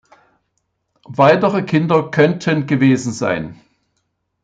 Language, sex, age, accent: German, male, 70-79, Deutschland Deutsch